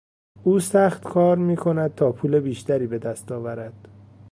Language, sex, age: Persian, male, 19-29